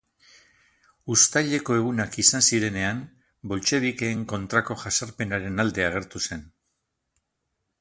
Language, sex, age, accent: Basque, male, 60-69, Erdialdekoa edo Nafarra (Gipuzkoa, Nafarroa)